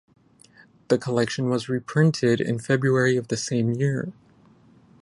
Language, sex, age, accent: English, male, 19-29, United States English